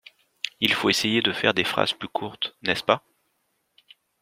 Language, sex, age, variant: French, male, 40-49, Français de métropole